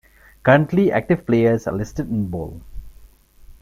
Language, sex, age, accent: English, male, 30-39, India and South Asia (India, Pakistan, Sri Lanka)